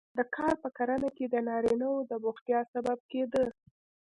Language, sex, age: Pashto, female, under 19